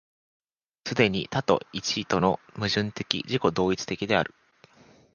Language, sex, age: Japanese, male, 19-29